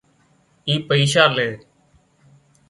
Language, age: Wadiyara Koli, 30-39